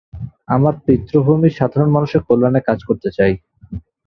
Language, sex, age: Bengali, male, 19-29